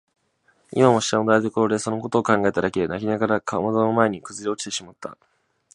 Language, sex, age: Japanese, male, 19-29